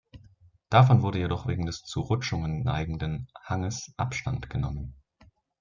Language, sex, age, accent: German, male, 19-29, Deutschland Deutsch